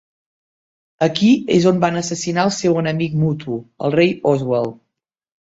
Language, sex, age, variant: Catalan, female, 50-59, Central